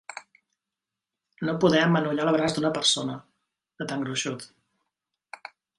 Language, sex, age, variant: Catalan, male, 30-39, Central